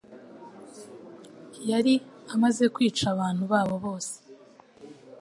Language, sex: Kinyarwanda, female